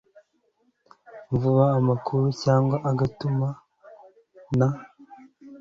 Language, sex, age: Kinyarwanda, male, 19-29